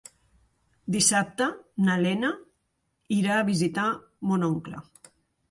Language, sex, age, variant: Catalan, female, 40-49, Central